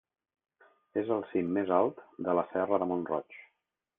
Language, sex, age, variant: Catalan, male, 40-49, Central